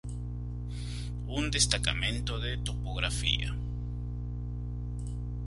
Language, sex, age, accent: Spanish, male, 30-39, Andino-Pacífico: Colombia, Perú, Ecuador, oeste de Bolivia y Venezuela andina